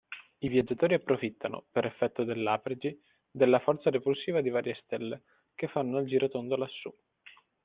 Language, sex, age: Italian, male, 19-29